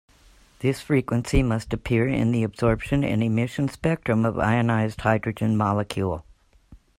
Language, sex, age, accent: English, female, 30-39, United States English